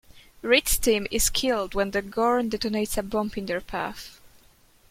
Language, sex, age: English, female, under 19